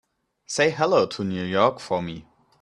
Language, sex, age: English, male, 19-29